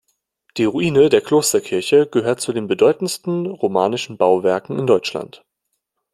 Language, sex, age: German, male, 19-29